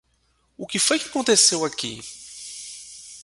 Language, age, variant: Portuguese, 30-39, Portuguese (Brasil)